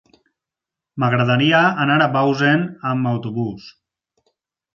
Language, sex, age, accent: Catalan, male, 30-39, valencià